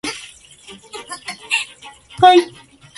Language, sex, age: English, male, 19-29